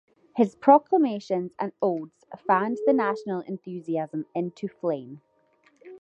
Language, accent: English, Scottish English